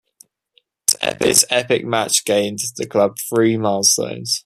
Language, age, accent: English, 19-29, England English